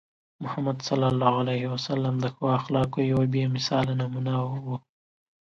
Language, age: Pashto, 19-29